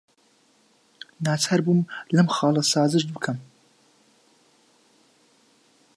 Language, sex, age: Central Kurdish, male, 19-29